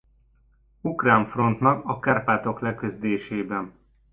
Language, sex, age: Hungarian, male, 30-39